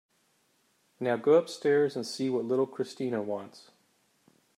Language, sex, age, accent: English, male, 30-39, United States English